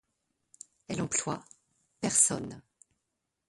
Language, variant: French, Français de métropole